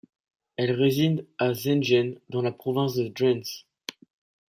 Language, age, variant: French, 19-29, Français de métropole